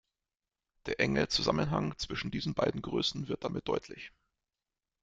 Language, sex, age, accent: German, male, 30-39, Deutschland Deutsch